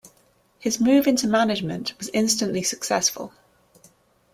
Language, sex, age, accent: English, female, 30-39, England English